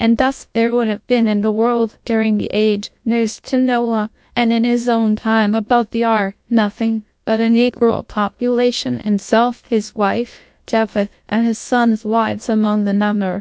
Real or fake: fake